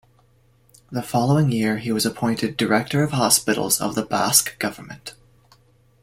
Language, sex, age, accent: English, male, 19-29, Canadian English